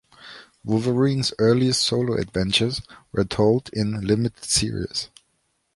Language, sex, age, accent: English, male, 30-39, United States English